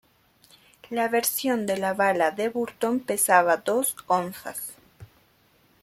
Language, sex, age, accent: Spanish, female, 19-29, Andino-Pacífico: Colombia, Perú, Ecuador, oeste de Bolivia y Venezuela andina